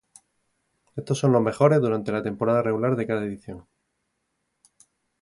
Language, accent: Spanish, España: Sur peninsular (Andalucia, Extremadura, Murcia)